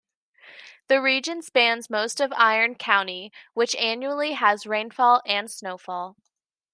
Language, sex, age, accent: English, male, 19-29, United States English